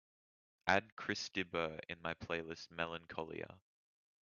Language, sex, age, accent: English, male, under 19, Australian English